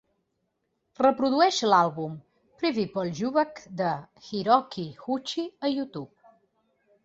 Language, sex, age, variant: Catalan, female, 40-49, Central